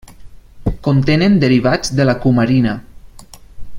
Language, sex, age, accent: Catalan, male, 30-39, valencià